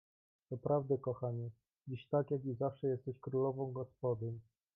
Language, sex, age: Polish, male, 19-29